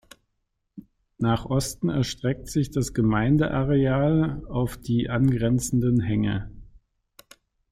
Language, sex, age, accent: German, male, 50-59, Deutschland Deutsch